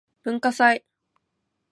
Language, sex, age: Japanese, female, 19-29